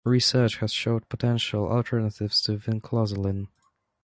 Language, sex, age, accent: English, male, 19-29, England English